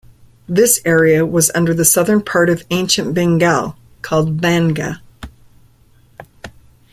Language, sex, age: English, female, 50-59